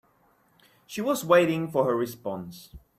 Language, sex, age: English, male, 19-29